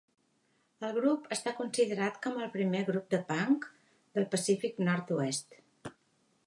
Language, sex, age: Catalan, female, 60-69